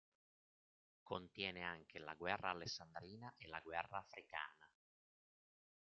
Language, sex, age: Italian, male, 50-59